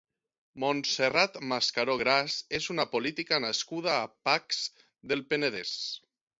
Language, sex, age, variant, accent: Catalan, male, 30-39, Valencià meridional, central; valencià